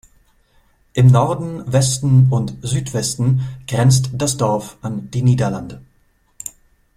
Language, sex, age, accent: German, male, 30-39, Deutschland Deutsch